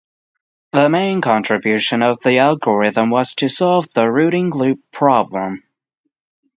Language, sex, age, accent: English, male, 19-29, United States English; England English